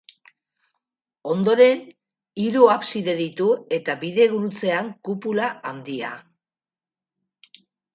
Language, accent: Basque, Mendebalekoa (Araba, Bizkaia, Gipuzkoako mendebaleko herri batzuk)